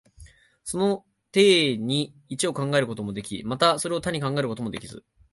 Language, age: Japanese, 19-29